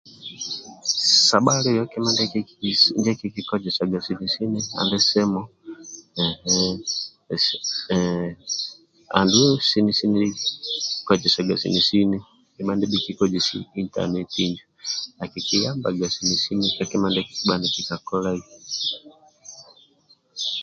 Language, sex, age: Amba (Uganda), male, 30-39